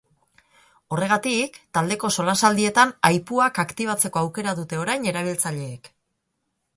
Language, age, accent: Basque, 50-59, Erdialdekoa edo Nafarra (Gipuzkoa, Nafarroa)